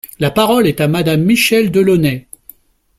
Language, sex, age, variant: French, male, 40-49, Français de métropole